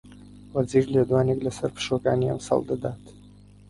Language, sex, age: Central Kurdish, male, 19-29